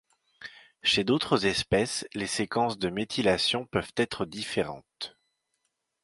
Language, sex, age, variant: French, male, 40-49, Français de métropole